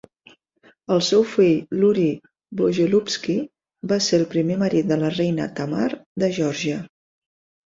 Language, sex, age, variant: Catalan, female, 40-49, Central